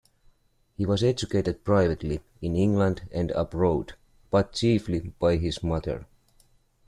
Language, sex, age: English, male, 30-39